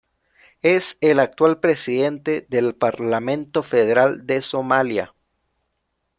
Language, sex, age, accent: Spanish, male, 19-29, México